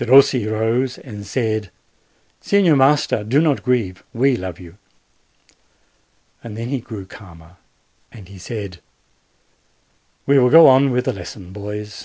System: none